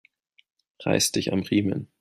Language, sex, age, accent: German, male, 30-39, Deutschland Deutsch